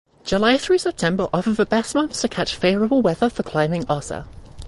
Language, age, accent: English, 19-29, England English